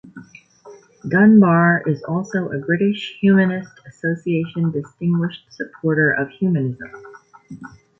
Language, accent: English, United States English